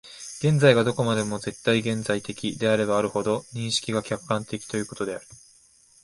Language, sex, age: Japanese, male, 19-29